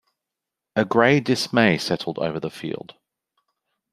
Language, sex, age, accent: English, male, 40-49, Australian English